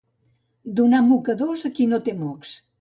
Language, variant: Catalan, Central